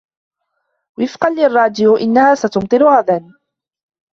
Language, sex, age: Arabic, female, 19-29